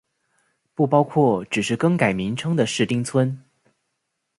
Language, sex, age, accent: Chinese, male, 19-29, 出生地：湖北省